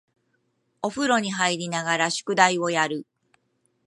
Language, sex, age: Japanese, female, 50-59